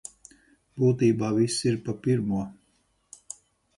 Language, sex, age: Latvian, male, 50-59